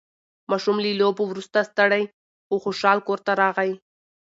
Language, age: Pashto, 19-29